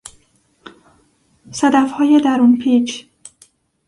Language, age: Persian, 30-39